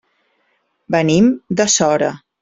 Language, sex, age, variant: Catalan, female, 40-49, Central